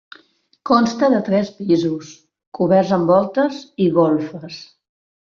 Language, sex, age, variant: Catalan, female, 40-49, Central